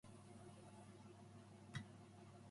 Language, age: English, 19-29